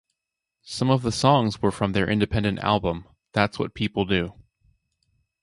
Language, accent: English, United States English